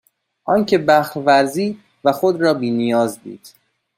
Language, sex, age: Persian, male, 19-29